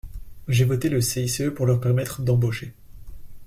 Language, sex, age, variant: French, male, 19-29, Français de métropole